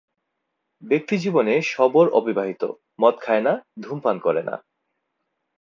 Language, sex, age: Bengali, male, 19-29